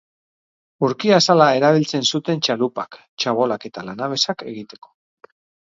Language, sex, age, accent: Basque, male, 50-59, Mendebalekoa (Araba, Bizkaia, Gipuzkoako mendebaleko herri batzuk)